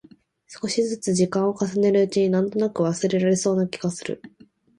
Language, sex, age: Japanese, female, 19-29